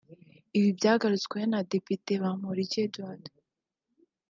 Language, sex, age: Kinyarwanda, female, under 19